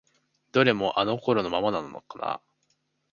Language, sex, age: Japanese, male, 19-29